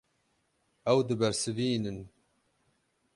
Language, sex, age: Kurdish, male, 30-39